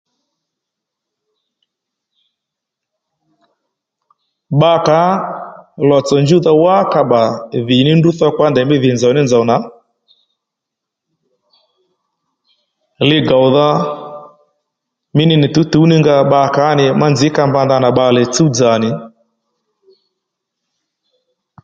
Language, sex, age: Lendu, male, 40-49